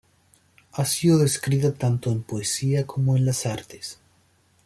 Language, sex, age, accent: Spanish, male, 30-39, Chileno: Chile, Cuyo